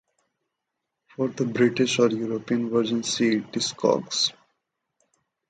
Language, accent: English, India and South Asia (India, Pakistan, Sri Lanka)